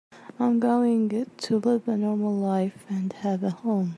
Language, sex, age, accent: English, female, 19-29, United States English